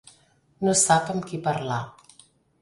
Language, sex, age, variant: Catalan, female, 50-59, Central